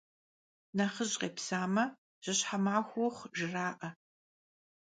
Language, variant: Kabardian, Адыгэбзэ (Къэбэрдей, Кирил, псоми зэдай)